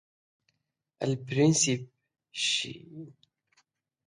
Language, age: Spanish, 19-29